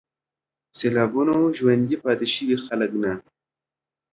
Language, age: Pashto, under 19